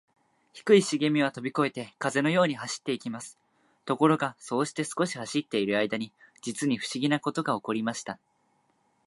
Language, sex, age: Japanese, male, 19-29